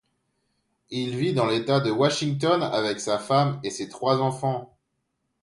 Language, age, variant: French, 30-39, Français de métropole